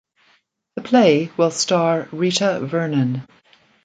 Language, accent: English, Canadian English